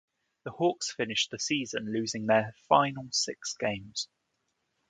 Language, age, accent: English, 19-29, England English